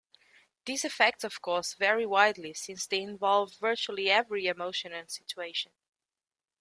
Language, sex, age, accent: English, female, 19-29, Welsh English